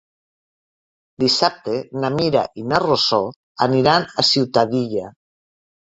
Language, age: Catalan, 60-69